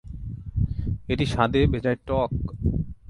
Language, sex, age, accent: Bengali, male, 19-29, Native